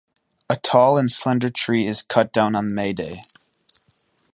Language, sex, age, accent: English, male, under 19, United States English